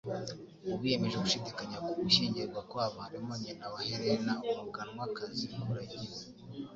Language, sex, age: Kinyarwanda, male, 19-29